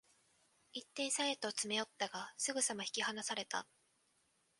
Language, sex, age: Japanese, female, 19-29